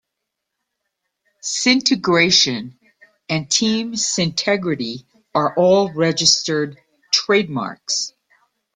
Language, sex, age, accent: English, female, 60-69, United States English